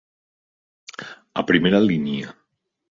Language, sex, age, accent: Catalan, male, 40-49, valencià